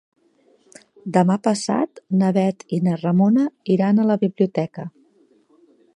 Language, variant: Catalan, Central